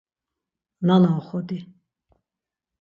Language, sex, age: Laz, female, 60-69